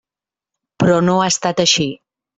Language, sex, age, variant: Catalan, female, 40-49, Central